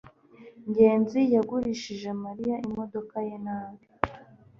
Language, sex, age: Kinyarwanda, female, 19-29